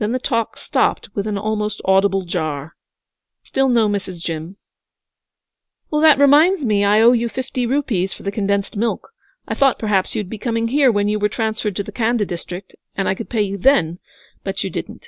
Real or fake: real